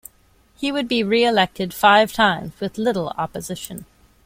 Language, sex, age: English, female, 19-29